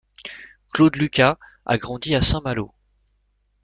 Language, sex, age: French, male, 40-49